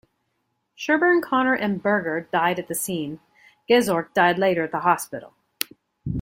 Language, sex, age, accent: English, female, 40-49, United States English